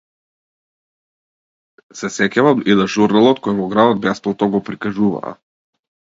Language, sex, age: Macedonian, male, 19-29